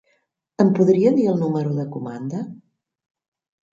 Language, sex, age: Catalan, female, 60-69